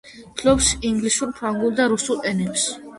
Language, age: Georgian, 19-29